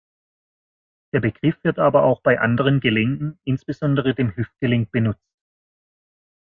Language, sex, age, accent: German, male, 40-49, Deutschland Deutsch